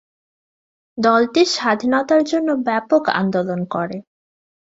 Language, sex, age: Bengali, female, 19-29